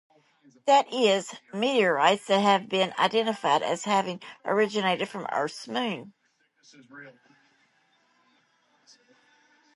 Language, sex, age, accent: English, female, 40-49, United States English